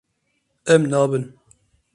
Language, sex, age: Kurdish, male, 30-39